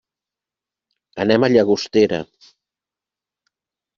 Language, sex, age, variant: Catalan, male, 50-59, Central